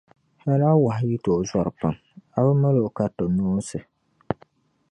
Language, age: Dagbani, 19-29